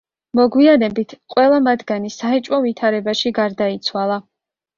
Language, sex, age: Georgian, female, 19-29